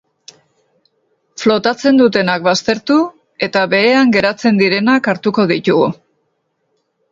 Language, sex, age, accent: Basque, female, 50-59, Mendebalekoa (Araba, Bizkaia, Gipuzkoako mendebaleko herri batzuk)